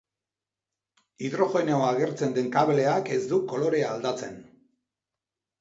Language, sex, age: Basque, male, 50-59